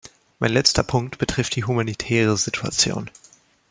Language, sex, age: German, male, 19-29